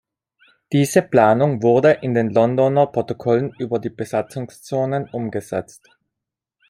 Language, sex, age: German, male, 30-39